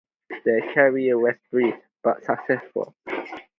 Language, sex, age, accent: English, male, 19-29, Malaysian English